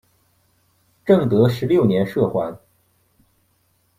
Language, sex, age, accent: Chinese, male, 40-49, 出生地：山东省